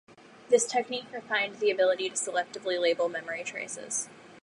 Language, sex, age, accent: English, female, under 19, United States English